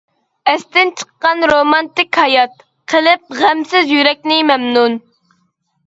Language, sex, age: Uyghur, female, under 19